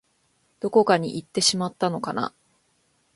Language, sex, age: Japanese, female, 19-29